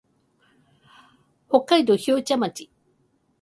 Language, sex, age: Japanese, female, 50-59